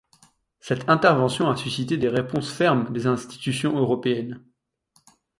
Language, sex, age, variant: French, male, 19-29, Français de métropole